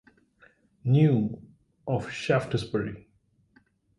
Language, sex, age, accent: English, male, 40-49, India and South Asia (India, Pakistan, Sri Lanka)